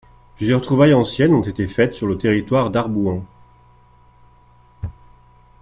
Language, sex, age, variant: French, male, 40-49, Français de métropole